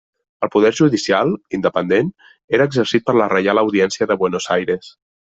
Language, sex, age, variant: Catalan, male, 30-39, Central